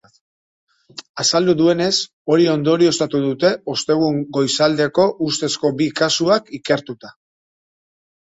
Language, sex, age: Basque, male, 40-49